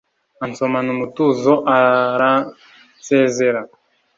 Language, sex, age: Kinyarwanda, male, 19-29